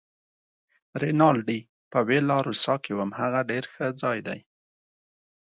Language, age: Pashto, 30-39